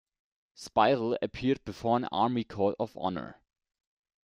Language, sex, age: English, male, 19-29